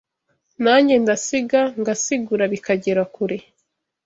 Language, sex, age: Kinyarwanda, female, 19-29